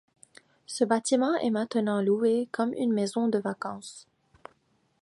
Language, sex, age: French, female, 19-29